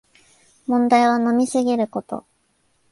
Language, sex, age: Japanese, female, 19-29